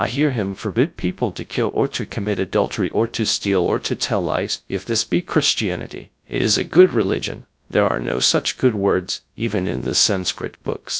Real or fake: fake